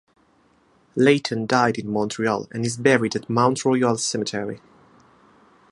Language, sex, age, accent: English, male, 19-29, England English